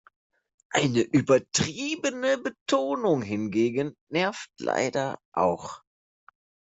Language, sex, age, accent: German, male, 30-39, Deutschland Deutsch